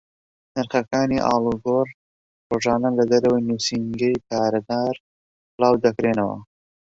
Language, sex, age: Central Kurdish, male, 30-39